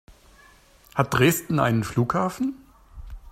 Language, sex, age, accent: German, male, 50-59, Deutschland Deutsch